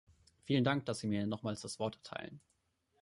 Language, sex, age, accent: German, male, 19-29, Deutschland Deutsch